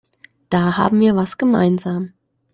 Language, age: German, 19-29